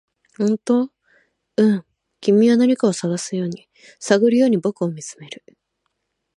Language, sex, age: Japanese, female, 19-29